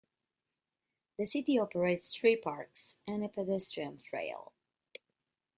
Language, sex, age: English, female, 40-49